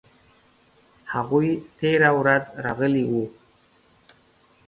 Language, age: Pashto, 30-39